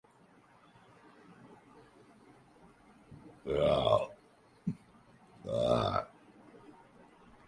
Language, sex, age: Bengali, male, 30-39